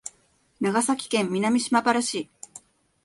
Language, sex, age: Japanese, female, 50-59